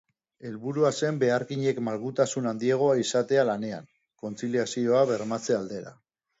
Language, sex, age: Basque, male, 40-49